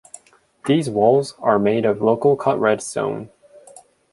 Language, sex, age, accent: English, male, 30-39, United States English